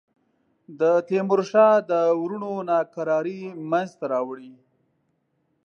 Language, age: Pashto, 30-39